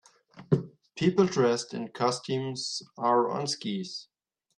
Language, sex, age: English, male, 19-29